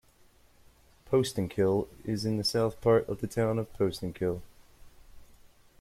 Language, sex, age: English, male, 30-39